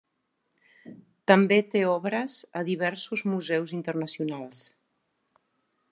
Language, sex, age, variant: Catalan, female, 40-49, Central